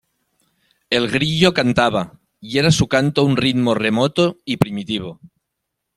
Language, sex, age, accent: Spanish, male, 30-39, España: Norte peninsular (Asturias, Castilla y León, Cantabria, País Vasco, Navarra, Aragón, La Rioja, Guadalajara, Cuenca)